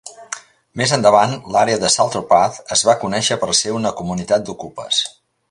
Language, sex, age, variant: Catalan, male, 60-69, Central